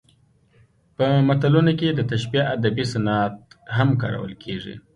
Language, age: Pashto, 19-29